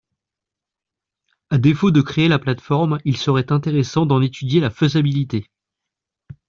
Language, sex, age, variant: French, male, 30-39, Français de métropole